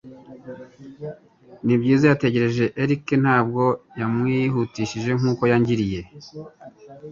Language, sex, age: Kinyarwanda, male, 40-49